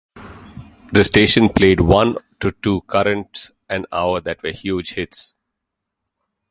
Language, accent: English, India and South Asia (India, Pakistan, Sri Lanka)